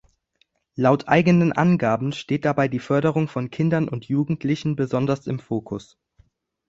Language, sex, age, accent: German, male, under 19, Deutschland Deutsch